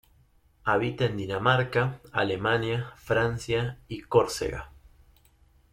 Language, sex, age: Spanish, male, 19-29